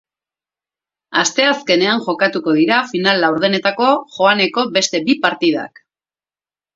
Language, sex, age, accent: Basque, female, 40-49, Erdialdekoa edo Nafarra (Gipuzkoa, Nafarroa)